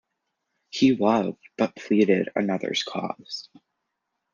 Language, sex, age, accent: English, male, under 19, United States English